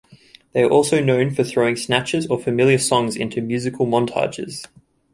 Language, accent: English, Australian English